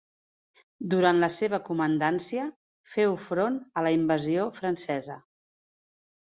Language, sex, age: Catalan, female, 40-49